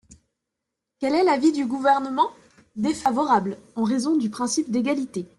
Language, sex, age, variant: French, female, 19-29, Français de métropole